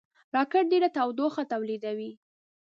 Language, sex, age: Pashto, female, 19-29